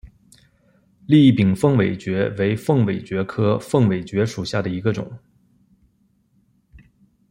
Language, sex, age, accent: Chinese, male, 19-29, 出生地：北京市